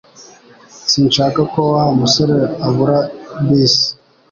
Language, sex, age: Kinyarwanda, male, 19-29